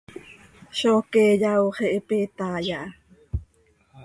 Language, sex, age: Seri, female, 40-49